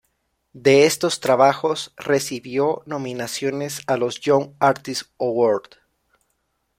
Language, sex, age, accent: Spanish, male, 19-29, México